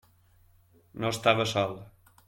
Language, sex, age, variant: Catalan, male, 30-39, Balear